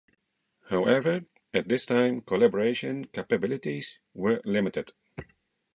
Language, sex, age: English, male, 40-49